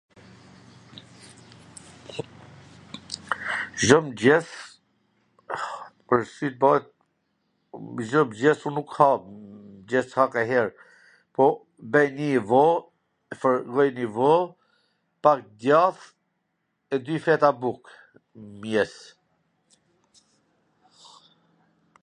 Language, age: Gheg Albanian, 40-49